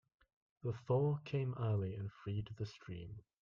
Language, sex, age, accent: English, male, 19-29, England English